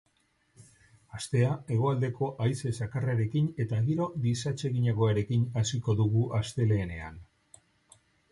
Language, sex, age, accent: Basque, male, 50-59, Mendebalekoa (Araba, Bizkaia, Gipuzkoako mendebaleko herri batzuk)